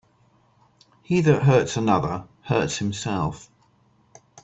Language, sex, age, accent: English, male, 60-69, England English